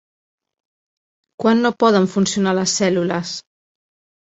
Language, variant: Catalan, Central